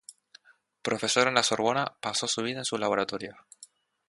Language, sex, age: Spanish, male, 19-29